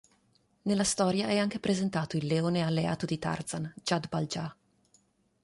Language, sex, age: Italian, female, 30-39